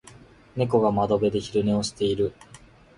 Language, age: Japanese, 19-29